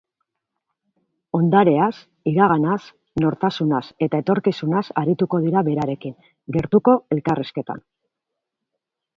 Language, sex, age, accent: Basque, female, 40-49, Mendebalekoa (Araba, Bizkaia, Gipuzkoako mendebaleko herri batzuk)